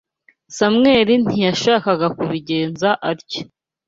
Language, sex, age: Kinyarwanda, female, 19-29